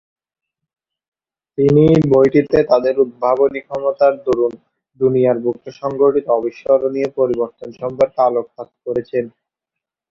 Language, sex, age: Bengali, male, 19-29